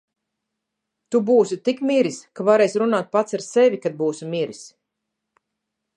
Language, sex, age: Latvian, female, 40-49